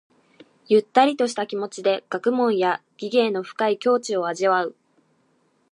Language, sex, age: Japanese, female, 19-29